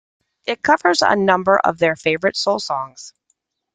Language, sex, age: English, female, 40-49